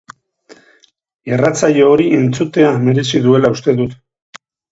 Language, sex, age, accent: Basque, male, 50-59, Mendebalekoa (Araba, Bizkaia, Gipuzkoako mendebaleko herri batzuk)